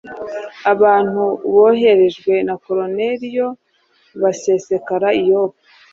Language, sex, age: Kinyarwanda, female, 19-29